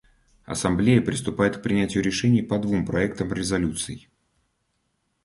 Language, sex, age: Russian, male, 30-39